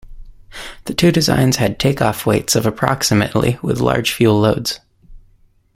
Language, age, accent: English, 19-29, United States English